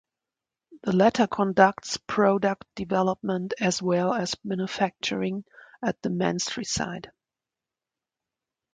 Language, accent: English, United States English